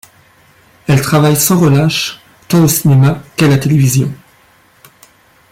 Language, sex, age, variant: French, male, 40-49, Français de métropole